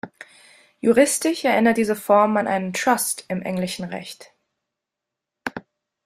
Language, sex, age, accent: German, female, 19-29, Deutschland Deutsch